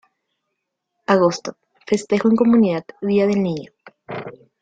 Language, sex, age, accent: Spanish, female, 19-29, Rioplatense: Argentina, Uruguay, este de Bolivia, Paraguay